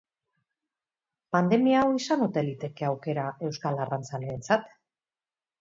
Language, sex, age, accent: Basque, female, 50-59, Mendebalekoa (Araba, Bizkaia, Gipuzkoako mendebaleko herri batzuk)